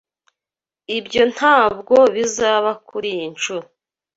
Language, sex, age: Kinyarwanda, female, 19-29